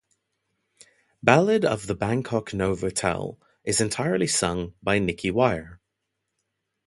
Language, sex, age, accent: English, male, 19-29, Southern African (South Africa, Zimbabwe, Namibia)